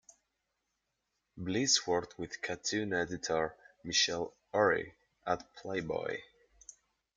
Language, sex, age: English, male, under 19